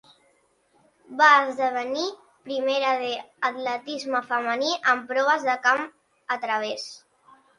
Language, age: Catalan, under 19